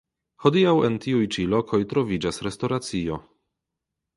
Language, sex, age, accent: Esperanto, male, 30-39, Internacia